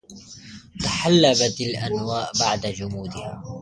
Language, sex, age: Arabic, male, 19-29